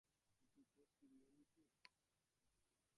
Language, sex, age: Bengali, male, under 19